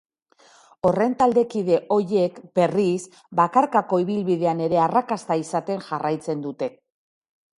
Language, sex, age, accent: Basque, female, 40-49, Mendebalekoa (Araba, Bizkaia, Gipuzkoako mendebaleko herri batzuk)